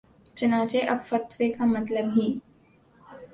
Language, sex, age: Urdu, female, 19-29